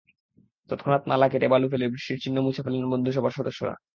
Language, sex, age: Bengali, male, 19-29